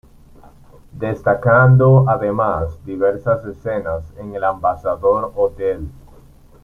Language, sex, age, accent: Spanish, male, 19-29, Caribe: Cuba, Venezuela, Puerto Rico, República Dominicana, Panamá, Colombia caribeña, México caribeño, Costa del golfo de México